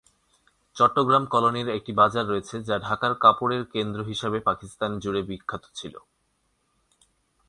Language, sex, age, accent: Bengali, male, 19-29, Bangladeshi